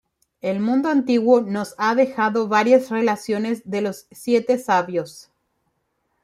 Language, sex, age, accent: Spanish, female, 30-39, Rioplatense: Argentina, Uruguay, este de Bolivia, Paraguay